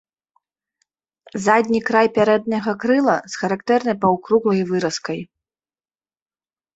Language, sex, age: Belarusian, female, 30-39